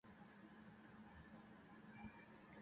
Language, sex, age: Bengali, female, 19-29